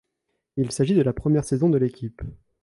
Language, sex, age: French, male, under 19